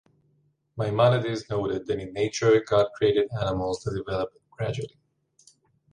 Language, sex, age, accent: English, male, 19-29, United States English